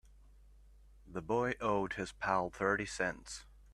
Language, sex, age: English, male, 30-39